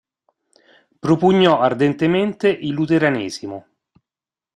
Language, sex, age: Italian, male, 50-59